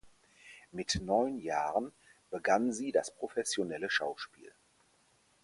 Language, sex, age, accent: German, male, 60-69, Deutschland Deutsch